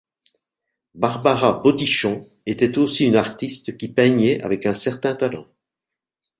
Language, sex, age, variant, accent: French, male, 60-69, Français d'Europe, Français de Belgique